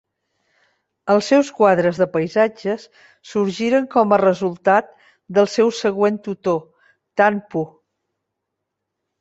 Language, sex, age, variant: Catalan, female, 60-69, Central